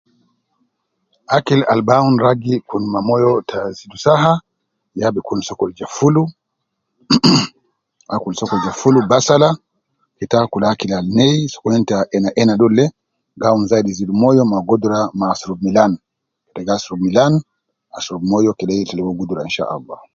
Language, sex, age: Nubi, male, 50-59